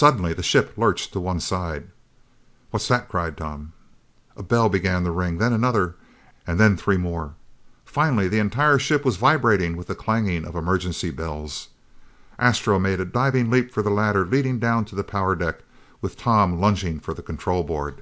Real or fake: real